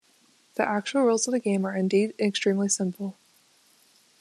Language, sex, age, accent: English, female, under 19, United States English